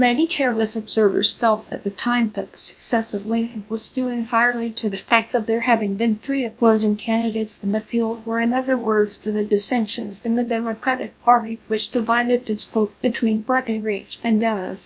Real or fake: fake